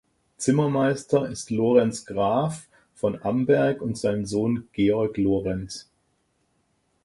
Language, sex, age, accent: German, male, 50-59, Deutschland Deutsch